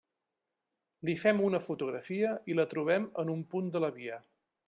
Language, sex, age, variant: Catalan, male, 50-59, Central